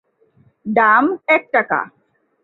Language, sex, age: Bengali, male, 30-39